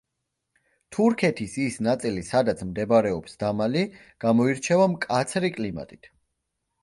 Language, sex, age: Georgian, male, 19-29